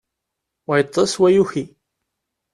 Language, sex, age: Kabyle, male, 30-39